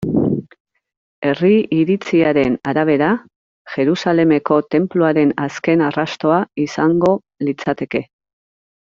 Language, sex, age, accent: Basque, female, 40-49, Erdialdekoa edo Nafarra (Gipuzkoa, Nafarroa)